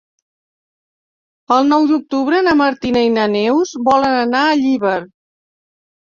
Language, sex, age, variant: Catalan, female, 60-69, Central